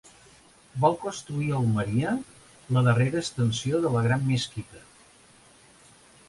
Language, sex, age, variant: Catalan, male, 40-49, Balear